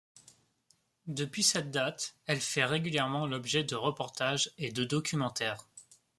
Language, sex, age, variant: French, male, 19-29, Français de métropole